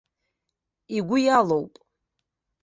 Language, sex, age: Abkhazian, female, 30-39